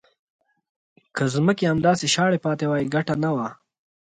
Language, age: Pashto, 19-29